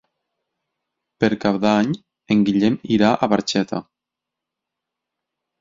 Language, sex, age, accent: Catalan, male, 30-39, valencià